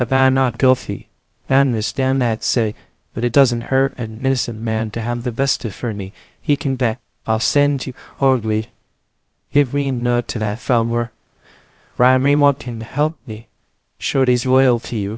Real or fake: fake